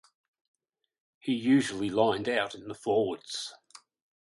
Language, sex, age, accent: English, male, 60-69, Australian English